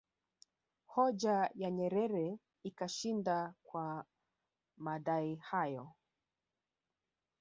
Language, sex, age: Swahili, female, 60-69